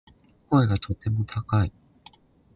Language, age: Japanese, 19-29